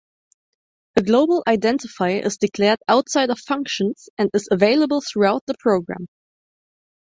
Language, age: English, 19-29